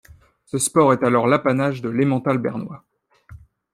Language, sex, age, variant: French, male, 19-29, Français de métropole